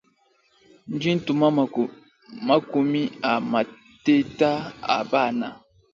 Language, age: Luba-Lulua, 19-29